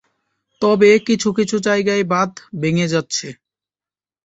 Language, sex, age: Bengali, male, 19-29